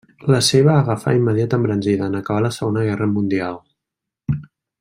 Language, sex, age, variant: Catalan, male, 19-29, Central